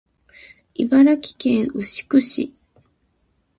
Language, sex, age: Japanese, female, 19-29